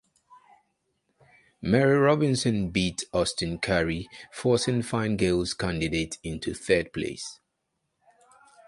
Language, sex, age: English, male, 30-39